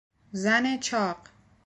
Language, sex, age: Persian, female, 19-29